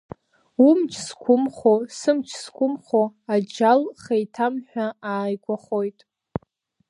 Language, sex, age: Abkhazian, female, 19-29